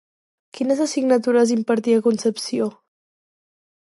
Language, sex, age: Catalan, female, 19-29